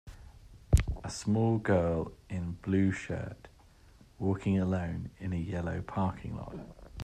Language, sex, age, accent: English, male, 30-39, England English